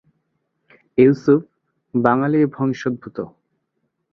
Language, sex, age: Bengali, male, 19-29